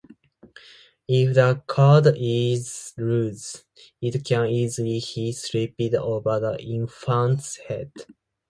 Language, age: English, 19-29